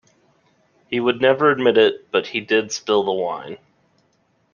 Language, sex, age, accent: English, male, 30-39, United States English